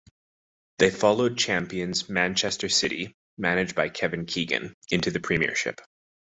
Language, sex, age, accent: English, male, 19-29, Canadian English